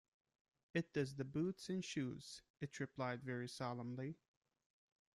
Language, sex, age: English, male, 19-29